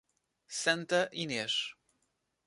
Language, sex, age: Portuguese, male, 30-39